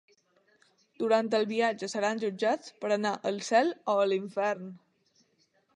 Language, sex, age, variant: Catalan, female, under 19, Balear